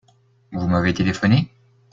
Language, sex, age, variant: French, male, 19-29, Français de métropole